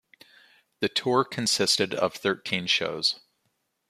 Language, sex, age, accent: English, male, 40-49, United States English